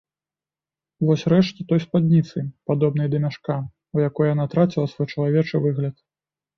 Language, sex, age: Belarusian, male, 30-39